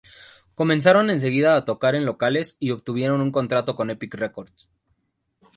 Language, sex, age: Spanish, male, 30-39